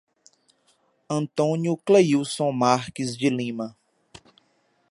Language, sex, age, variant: Portuguese, male, 19-29, Portuguese (Brasil)